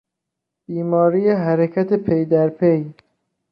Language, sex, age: Persian, male, 19-29